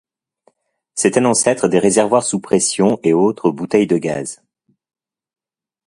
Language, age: French, 40-49